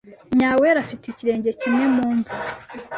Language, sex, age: Kinyarwanda, male, 30-39